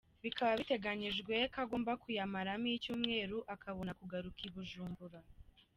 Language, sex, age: Kinyarwanda, female, under 19